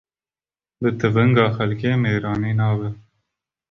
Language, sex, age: Kurdish, male, 19-29